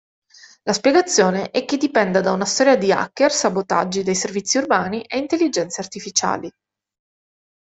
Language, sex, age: Italian, female, 19-29